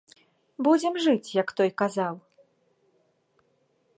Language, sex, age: Belarusian, female, 19-29